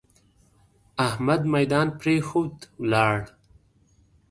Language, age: Pashto, 19-29